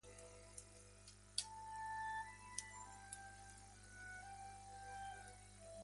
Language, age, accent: Spanish, 40-49, España: Centro-Sur peninsular (Madrid, Toledo, Castilla-La Mancha)